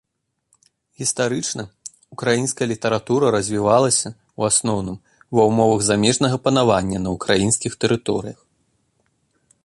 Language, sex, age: Belarusian, male, 30-39